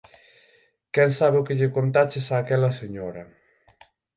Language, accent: Galician, Atlántico (seseo e gheada); Normativo (estándar)